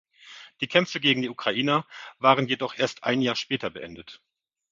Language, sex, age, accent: German, male, 40-49, Deutschland Deutsch